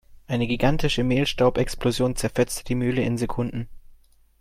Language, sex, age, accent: German, male, 30-39, Deutschland Deutsch